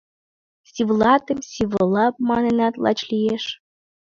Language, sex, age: Mari, female, 19-29